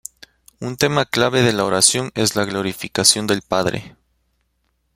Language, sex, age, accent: Spanish, male, 19-29, Andino-Pacífico: Colombia, Perú, Ecuador, oeste de Bolivia y Venezuela andina